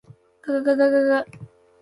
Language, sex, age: Japanese, female, 19-29